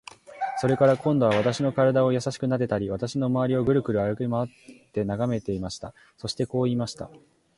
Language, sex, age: Japanese, male, 19-29